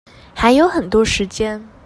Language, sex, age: Chinese, female, 19-29